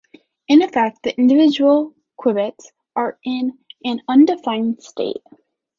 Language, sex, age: English, female, 19-29